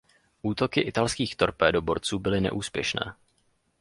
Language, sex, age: Czech, male, 19-29